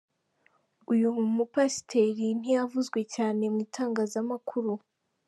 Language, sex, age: Kinyarwanda, female, 19-29